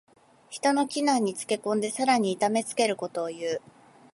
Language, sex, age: Japanese, female, 30-39